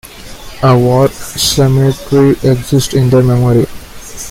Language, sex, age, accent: English, male, 19-29, India and South Asia (India, Pakistan, Sri Lanka)